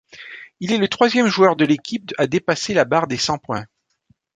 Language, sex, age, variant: French, male, 50-59, Français de métropole